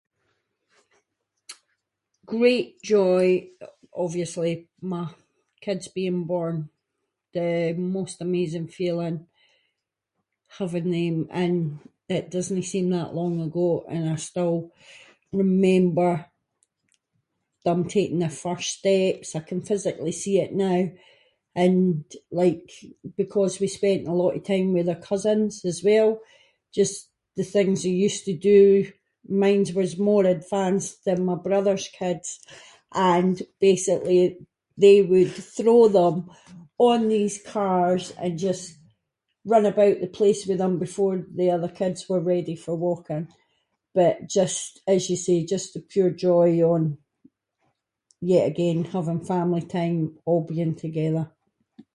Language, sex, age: Scots, female, 50-59